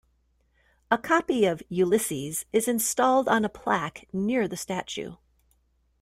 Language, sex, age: English, female, 50-59